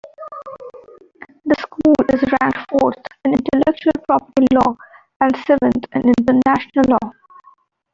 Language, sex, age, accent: English, female, 19-29, India and South Asia (India, Pakistan, Sri Lanka)